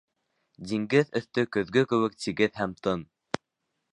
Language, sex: Bashkir, male